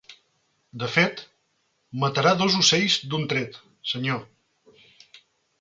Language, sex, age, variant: Catalan, male, 40-49, Central